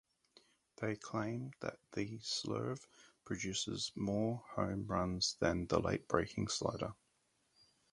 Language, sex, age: English, male, 40-49